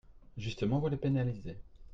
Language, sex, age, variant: French, male, 30-39, Français de métropole